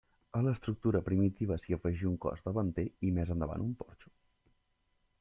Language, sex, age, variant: Catalan, male, 19-29, Central